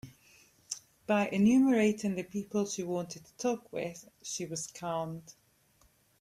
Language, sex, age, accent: English, male, 30-39, England English